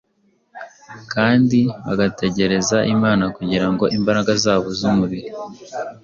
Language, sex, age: Kinyarwanda, male, 19-29